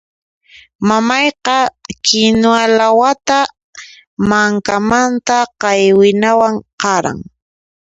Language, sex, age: Puno Quechua, female, 30-39